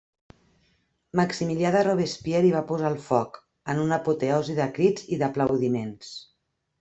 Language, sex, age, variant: Catalan, female, 50-59, Central